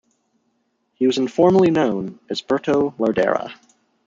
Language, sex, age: English, male, 19-29